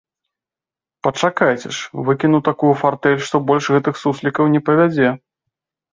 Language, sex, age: Belarusian, male, 30-39